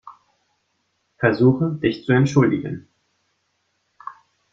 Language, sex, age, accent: German, male, 19-29, Deutschland Deutsch